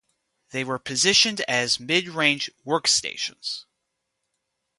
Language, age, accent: English, 19-29, United States English